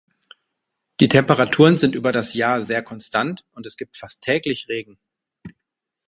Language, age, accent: German, 40-49, Deutschland Deutsch